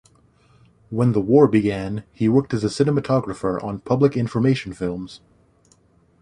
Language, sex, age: English, male, 19-29